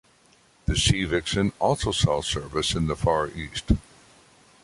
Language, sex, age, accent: English, male, 60-69, United States English